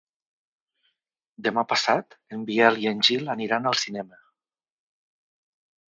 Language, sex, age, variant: Catalan, male, 40-49, Nord-Occidental